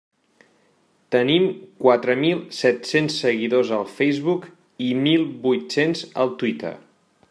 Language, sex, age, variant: Catalan, male, 40-49, Central